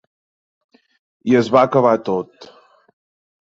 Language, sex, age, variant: Catalan, male, 30-39, Central